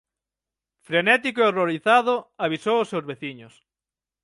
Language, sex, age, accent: Galician, male, 30-39, Atlántico (seseo e gheada); Central (gheada); Normativo (estándar)